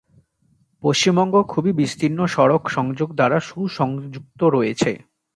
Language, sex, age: Bengali, male, 19-29